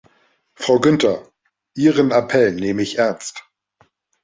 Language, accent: German, Deutschland Deutsch